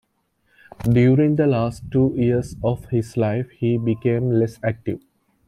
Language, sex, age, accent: English, male, 19-29, England English